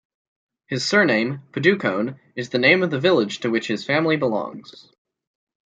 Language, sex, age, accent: English, male, under 19, United States English